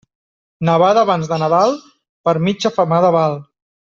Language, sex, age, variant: Catalan, male, 30-39, Central